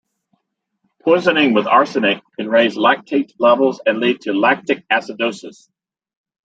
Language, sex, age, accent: English, male, 50-59, United States English